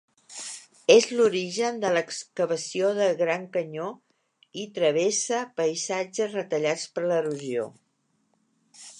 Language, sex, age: Catalan, female, 60-69